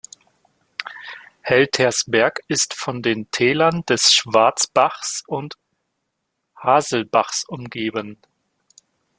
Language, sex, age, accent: German, male, 19-29, Deutschland Deutsch